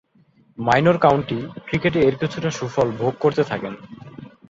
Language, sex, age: Bengali, male, under 19